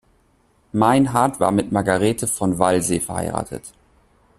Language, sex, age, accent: German, male, 19-29, Deutschland Deutsch